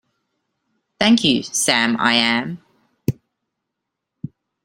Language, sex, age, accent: English, female, 30-39, Australian English